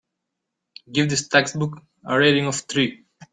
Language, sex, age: English, male, 19-29